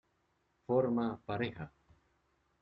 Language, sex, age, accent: Spanish, male, 19-29, Caribe: Cuba, Venezuela, Puerto Rico, República Dominicana, Panamá, Colombia caribeña, México caribeño, Costa del golfo de México